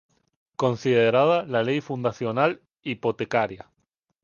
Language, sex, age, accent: Spanish, male, 19-29, España: Islas Canarias